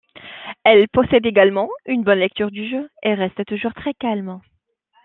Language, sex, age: French, female, 30-39